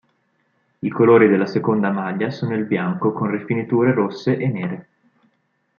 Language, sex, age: Italian, male, 19-29